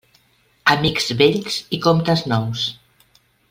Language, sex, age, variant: Catalan, female, 50-59, Central